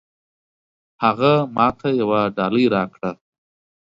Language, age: Pashto, 30-39